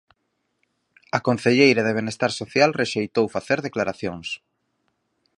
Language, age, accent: Galician, 30-39, Normativo (estándar)